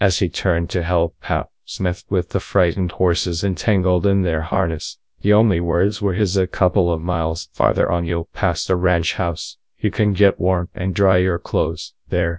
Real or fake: fake